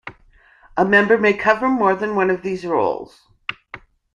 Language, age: English, 50-59